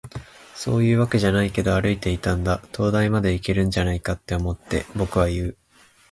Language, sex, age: Japanese, male, 19-29